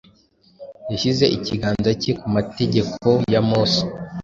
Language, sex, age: Kinyarwanda, male, 19-29